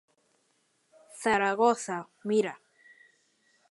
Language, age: Galician, under 19